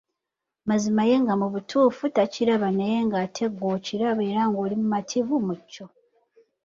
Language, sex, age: Ganda, female, 30-39